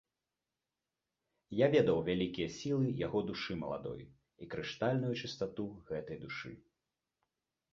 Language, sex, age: Belarusian, male, 30-39